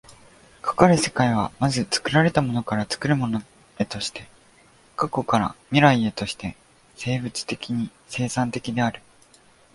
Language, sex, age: Japanese, male, 19-29